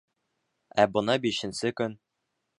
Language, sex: Bashkir, male